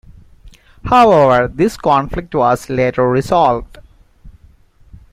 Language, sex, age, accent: English, male, 30-39, India and South Asia (India, Pakistan, Sri Lanka)